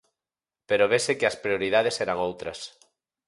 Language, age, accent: Galician, 40-49, Normativo (estándar)